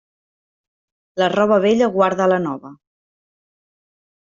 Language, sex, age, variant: Catalan, female, 30-39, Central